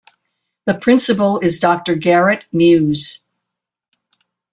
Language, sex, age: English, female, 80-89